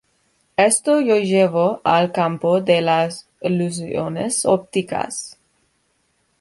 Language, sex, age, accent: Spanish, female, under 19, México